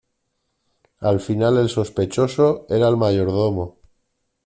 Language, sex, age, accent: Spanish, male, 40-49, España: Norte peninsular (Asturias, Castilla y León, Cantabria, País Vasco, Navarra, Aragón, La Rioja, Guadalajara, Cuenca)